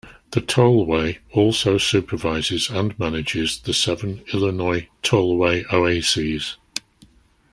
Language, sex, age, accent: English, male, 60-69, England English